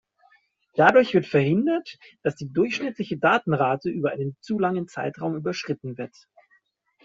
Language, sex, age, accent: German, male, 30-39, Deutschland Deutsch